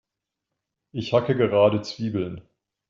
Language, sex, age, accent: German, male, 50-59, Deutschland Deutsch